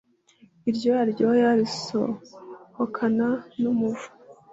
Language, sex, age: Kinyarwanda, female, 19-29